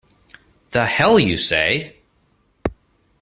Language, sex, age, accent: English, male, 19-29, United States English